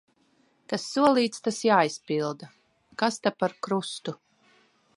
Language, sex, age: Latvian, female, 40-49